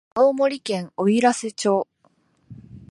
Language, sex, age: Japanese, female, 19-29